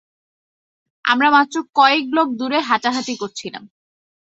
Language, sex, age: Bengali, female, 19-29